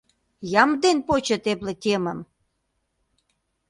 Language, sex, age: Mari, female, 40-49